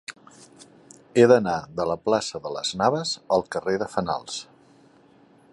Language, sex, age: Catalan, male, 50-59